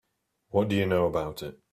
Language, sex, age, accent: English, male, 19-29, England English